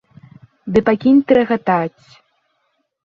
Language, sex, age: Belarusian, female, 19-29